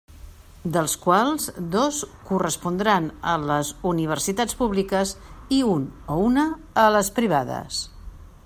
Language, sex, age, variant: Catalan, female, 60-69, Central